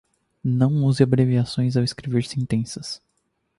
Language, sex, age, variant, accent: Portuguese, male, 19-29, Portuguese (Brasil), Paulista